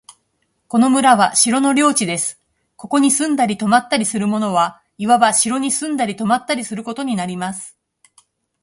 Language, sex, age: Japanese, female, 50-59